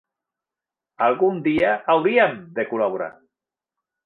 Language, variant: Catalan, Central